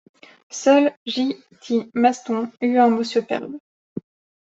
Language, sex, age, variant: French, female, 19-29, Français de métropole